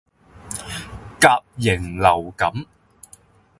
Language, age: Cantonese, 30-39